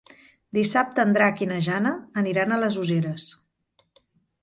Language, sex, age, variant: Catalan, female, 40-49, Central